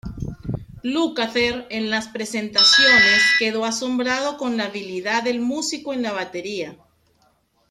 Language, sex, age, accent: Spanish, female, 40-49, Caribe: Cuba, Venezuela, Puerto Rico, República Dominicana, Panamá, Colombia caribeña, México caribeño, Costa del golfo de México